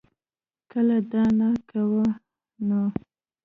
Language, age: Pashto, 19-29